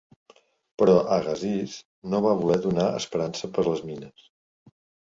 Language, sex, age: Catalan, male, 50-59